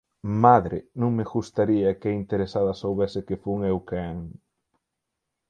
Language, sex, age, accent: Galician, male, 30-39, Atlántico (seseo e gheada)